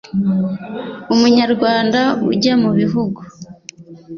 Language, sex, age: Kinyarwanda, female, under 19